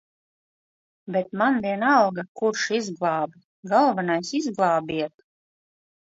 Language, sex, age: Latvian, female, 40-49